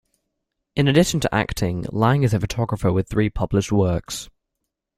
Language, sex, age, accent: English, male, 19-29, England English